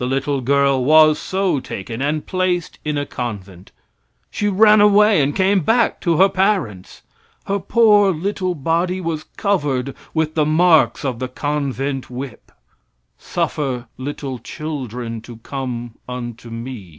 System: none